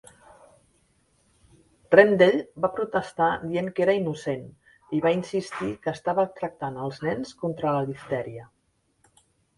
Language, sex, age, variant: Catalan, female, 50-59, Central